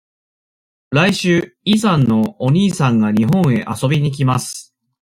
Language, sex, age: Japanese, male, 30-39